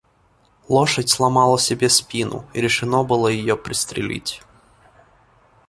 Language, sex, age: Russian, male, 19-29